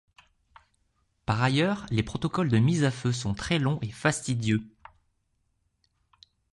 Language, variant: French, Français de métropole